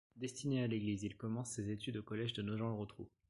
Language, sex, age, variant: French, male, 30-39, Français de métropole